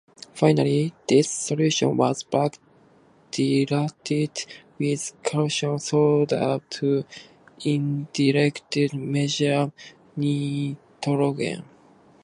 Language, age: English, under 19